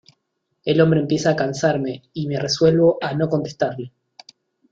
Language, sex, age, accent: Spanish, male, 40-49, Rioplatense: Argentina, Uruguay, este de Bolivia, Paraguay